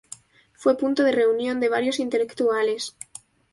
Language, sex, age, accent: Spanish, female, 19-29, España: Centro-Sur peninsular (Madrid, Toledo, Castilla-La Mancha)